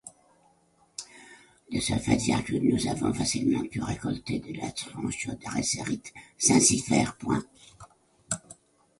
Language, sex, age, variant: French, male, 70-79, Français de métropole